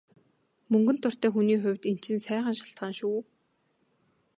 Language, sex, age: Mongolian, female, 19-29